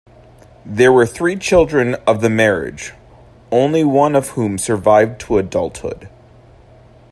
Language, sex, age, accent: English, male, 19-29, United States English